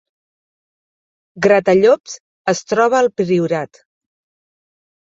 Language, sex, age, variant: Catalan, female, 40-49, Central